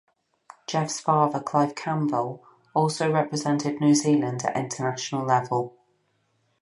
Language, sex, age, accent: English, female, 30-39, England English